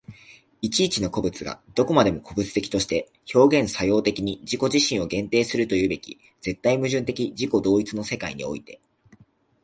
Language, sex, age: Japanese, male, under 19